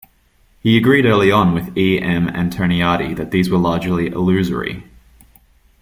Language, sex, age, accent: English, male, 19-29, Australian English